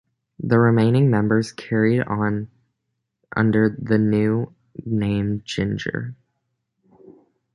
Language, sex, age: English, male, under 19